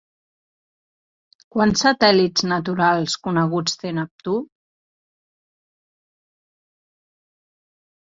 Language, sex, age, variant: Catalan, female, 40-49, Central